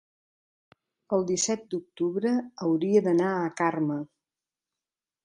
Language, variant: Catalan, Central